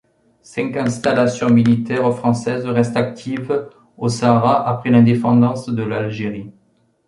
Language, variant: French, Français de métropole